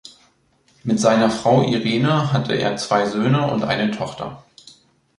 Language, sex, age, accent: German, male, 19-29, Deutschland Deutsch